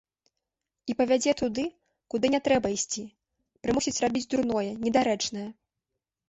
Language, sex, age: Belarusian, female, 19-29